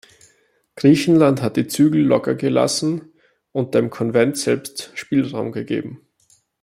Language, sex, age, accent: German, male, 19-29, Österreichisches Deutsch